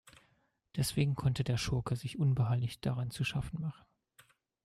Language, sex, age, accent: German, male, 30-39, Deutschland Deutsch